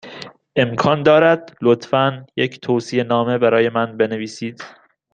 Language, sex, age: Persian, male, 19-29